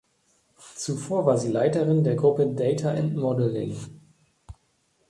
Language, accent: German, Deutschland Deutsch